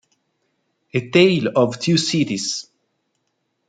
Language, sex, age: Italian, male, 40-49